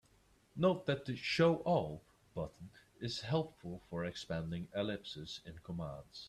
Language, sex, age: English, male, 19-29